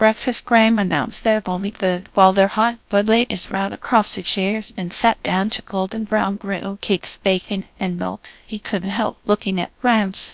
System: TTS, GlowTTS